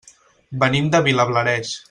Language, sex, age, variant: Catalan, male, 19-29, Central